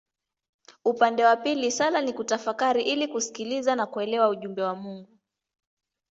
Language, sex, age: Swahili, female, 19-29